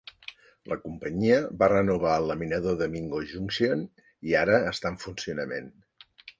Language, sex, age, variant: Catalan, male, 60-69, Central